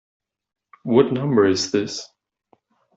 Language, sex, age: English, male, 19-29